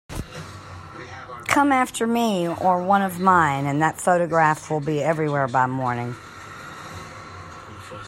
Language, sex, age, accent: English, female, 50-59, United States English